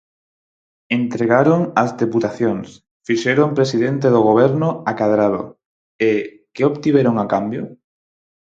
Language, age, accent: Galician, 19-29, Neofalante